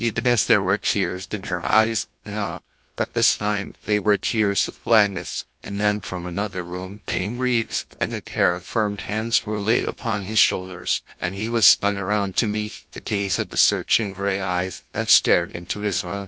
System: TTS, GlowTTS